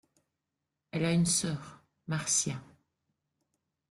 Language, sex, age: French, female, 60-69